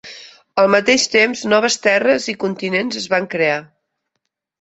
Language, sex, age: Catalan, female, 40-49